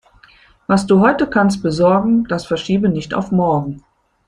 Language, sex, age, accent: German, female, 50-59, Deutschland Deutsch